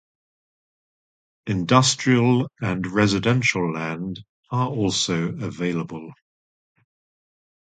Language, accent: English, England English